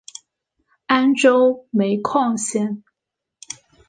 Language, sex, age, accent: Chinese, female, 19-29, 出生地：浙江省